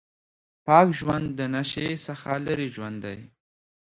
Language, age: Pashto, 19-29